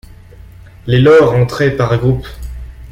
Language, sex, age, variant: French, male, under 19, Français de métropole